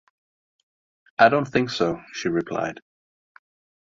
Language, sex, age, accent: English, male, 19-29, United States English